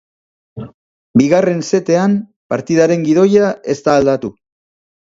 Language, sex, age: Basque, male, 50-59